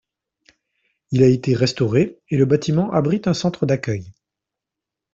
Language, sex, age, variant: French, male, 40-49, Français de métropole